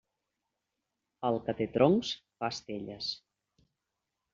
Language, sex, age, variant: Catalan, female, 40-49, Central